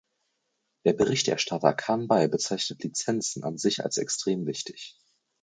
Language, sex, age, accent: German, female, under 19, Deutschland Deutsch